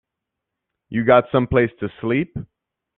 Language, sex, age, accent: English, male, 19-29, United States English